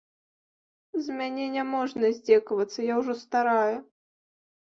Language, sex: Belarusian, female